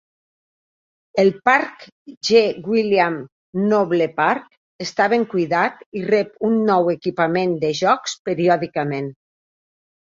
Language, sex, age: Catalan, female, 40-49